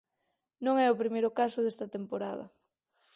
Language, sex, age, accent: Galician, female, 30-39, Normativo (estándar)